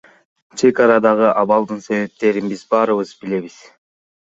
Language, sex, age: Kyrgyz, male, under 19